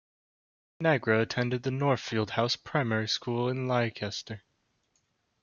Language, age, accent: English, 19-29, United States English